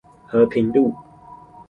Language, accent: Chinese, 出生地：新北市